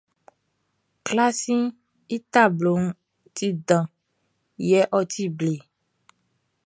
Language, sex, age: Baoulé, female, 19-29